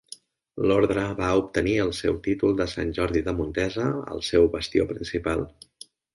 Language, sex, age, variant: Catalan, male, 50-59, Central